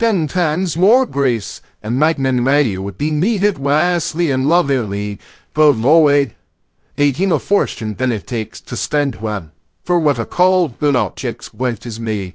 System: TTS, VITS